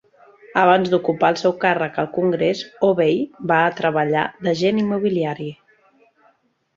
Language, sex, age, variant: Catalan, female, 40-49, Central